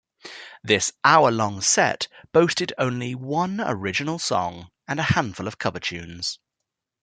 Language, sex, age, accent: English, male, 19-29, England English